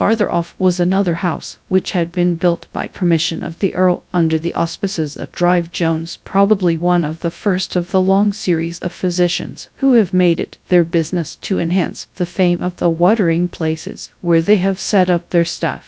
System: TTS, GradTTS